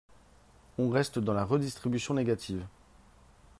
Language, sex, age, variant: French, male, 30-39, Français de métropole